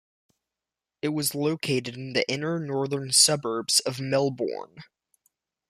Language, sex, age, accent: English, male, under 19, United States English